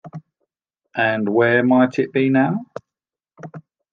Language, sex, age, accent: English, male, 40-49, England English